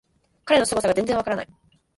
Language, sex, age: Japanese, female, under 19